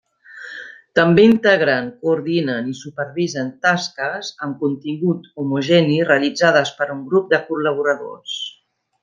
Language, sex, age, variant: Catalan, female, 50-59, Central